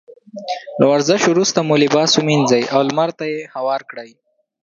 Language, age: Pashto, 19-29